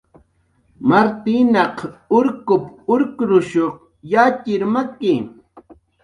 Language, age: Jaqaru, 40-49